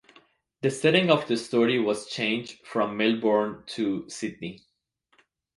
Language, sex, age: English, male, 30-39